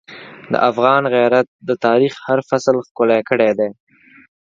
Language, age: Pashto, under 19